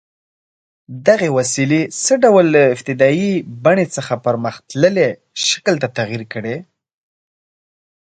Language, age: Pashto, 19-29